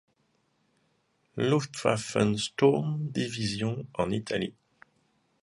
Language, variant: French, Français de métropole